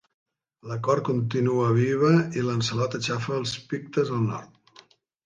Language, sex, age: Catalan, male, 70-79